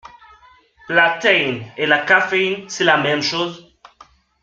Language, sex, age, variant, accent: French, male, 19-29, Français d'Amérique du Nord, Français du Canada